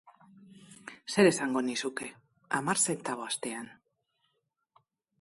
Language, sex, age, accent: Basque, female, 50-59, Mendebalekoa (Araba, Bizkaia, Gipuzkoako mendebaleko herri batzuk)